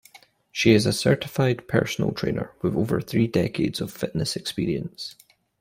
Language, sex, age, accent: English, male, 19-29, Scottish English